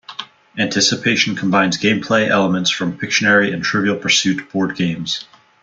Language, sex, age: English, male, 40-49